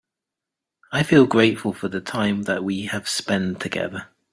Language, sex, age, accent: English, male, 30-39, England English